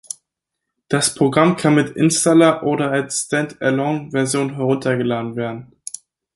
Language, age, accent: German, 19-29, Deutschland Deutsch